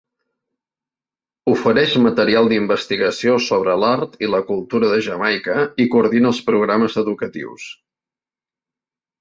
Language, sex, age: Catalan, male, 40-49